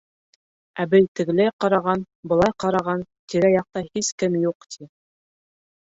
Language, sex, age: Bashkir, female, 30-39